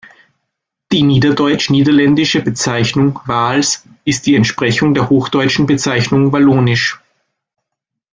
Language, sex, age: German, male, 30-39